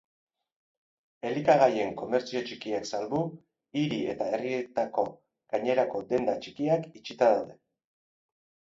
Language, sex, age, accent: Basque, male, 50-59, Erdialdekoa edo Nafarra (Gipuzkoa, Nafarroa)